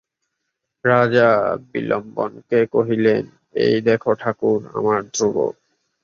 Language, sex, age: Bengali, male, 19-29